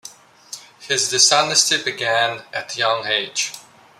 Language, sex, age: English, male, 40-49